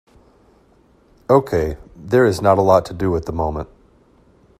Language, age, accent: English, 30-39, United States English